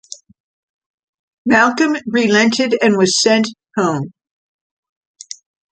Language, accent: English, United States English